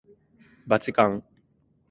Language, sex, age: Japanese, male, 19-29